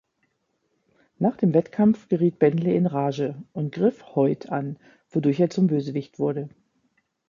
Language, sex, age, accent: German, female, 50-59, Deutschland Deutsch